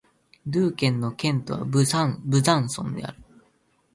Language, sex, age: Japanese, male, 19-29